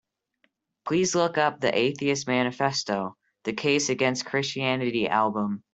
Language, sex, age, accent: English, male, under 19, United States English